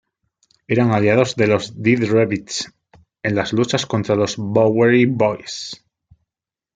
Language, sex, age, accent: Spanish, male, 30-39, España: Sur peninsular (Andalucia, Extremadura, Murcia)